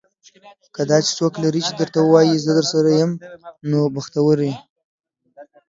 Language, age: Pashto, 19-29